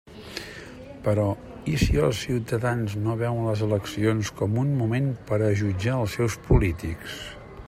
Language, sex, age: Catalan, male, 50-59